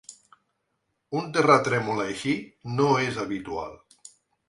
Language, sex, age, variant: Catalan, male, 60-69, Central